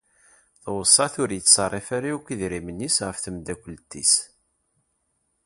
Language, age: Kabyle, 40-49